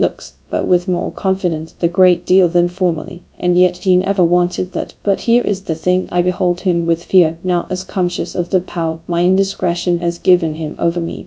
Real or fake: fake